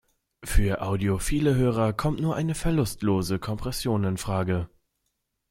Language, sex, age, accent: German, male, 19-29, Deutschland Deutsch